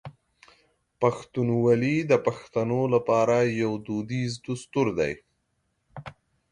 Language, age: Pashto, 30-39